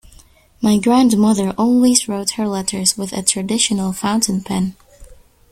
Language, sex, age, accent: English, female, under 19, England English